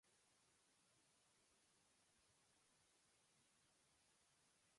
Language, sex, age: English, female, 19-29